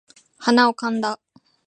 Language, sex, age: Japanese, female, 19-29